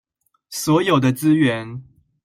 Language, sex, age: Chinese, male, 19-29